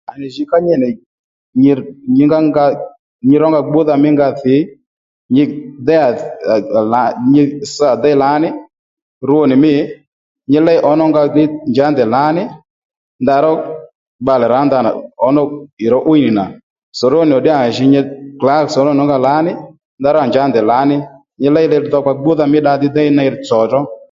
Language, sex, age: Lendu, male, 30-39